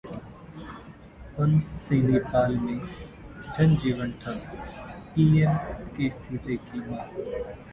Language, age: Hindi, 30-39